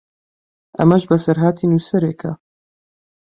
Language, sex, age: Central Kurdish, male, 19-29